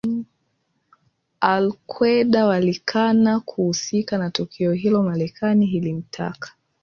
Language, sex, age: Swahili, female, 19-29